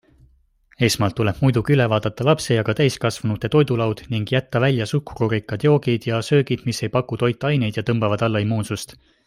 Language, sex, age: Estonian, male, 19-29